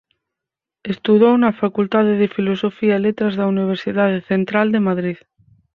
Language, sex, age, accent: Galician, female, 30-39, Oriental (común en zona oriental)